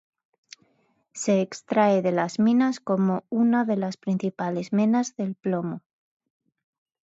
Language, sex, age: Spanish, female, 40-49